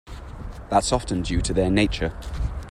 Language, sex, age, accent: English, male, 30-39, Welsh English